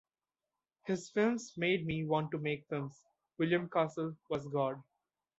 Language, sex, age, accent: English, male, 19-29, India and South Asia (India, Pakistan, Sri Lanka)